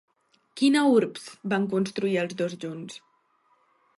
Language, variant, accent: Catalan, Central, central